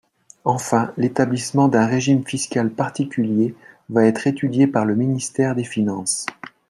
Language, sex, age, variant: French, male, 40-49, Français de métropole